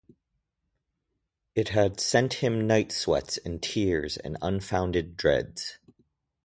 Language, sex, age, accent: English, male, 40-49, United States English